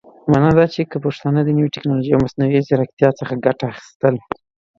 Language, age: Pashto, 19-29